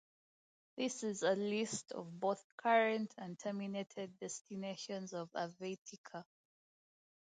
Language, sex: English, female